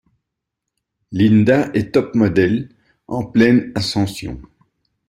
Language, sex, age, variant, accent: French, male, 70-79, Français d'Europe, Français de Belgique